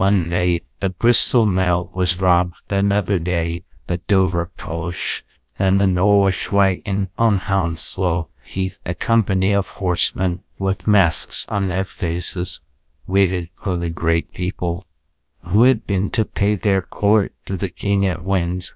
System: TTS, GlowTTS